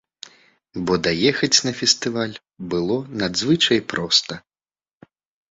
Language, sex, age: Belarusian, male, 19-29